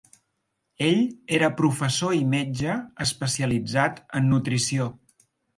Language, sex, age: Catalan, male, 40-49